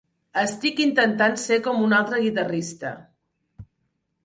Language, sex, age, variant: Catalan, female, 40-49, Central